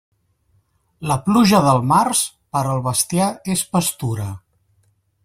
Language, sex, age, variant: Catalan, male, 40-49, Central